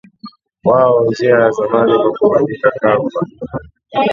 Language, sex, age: Swahili, male, 19-29